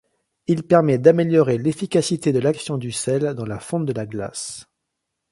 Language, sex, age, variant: French, male, 40-49, Français de métropole